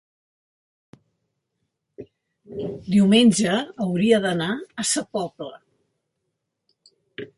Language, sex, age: Catalan, female, 70-79